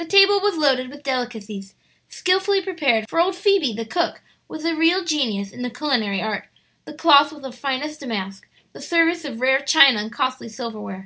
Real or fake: real